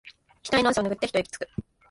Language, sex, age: Japanese, female, under 19